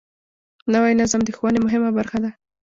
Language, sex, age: Pashto, female, 19-29